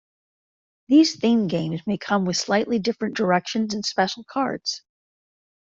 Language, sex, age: English, female, 50-59